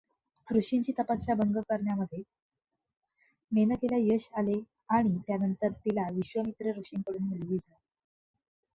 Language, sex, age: Marathi, female, 19-29